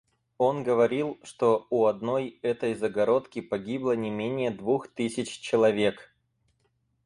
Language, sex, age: Russian, male, 19-29